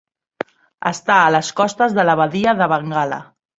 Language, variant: Catalan, Central